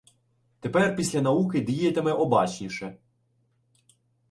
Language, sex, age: Ukrainian, male, 19-29